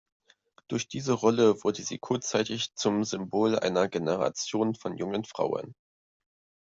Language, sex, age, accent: German, male, 19-29, Deutschland Deutsch